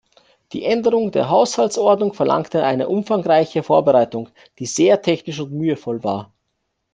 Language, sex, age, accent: German, male, 19-29, Österreichisches Deutsch